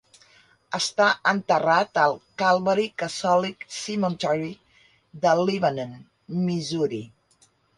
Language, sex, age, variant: Catalan, female, 60-69, Central